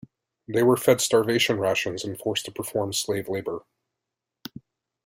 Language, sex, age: English, male, 40-49